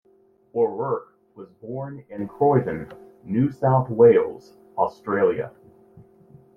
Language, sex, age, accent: English, male, 40-49, United States English